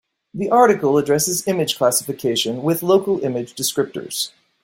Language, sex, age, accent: English, male, 40-49, United States English